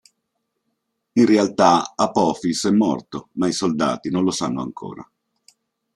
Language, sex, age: Italian, male, 50-59